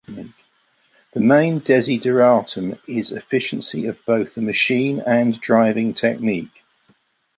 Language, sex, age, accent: English, male, 50-59, England English